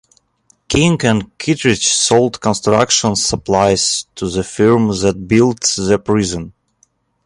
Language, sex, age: English, male, 40-49